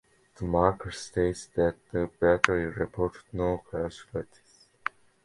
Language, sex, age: English, male, 19-29